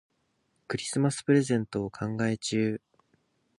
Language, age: Japanese, 19-29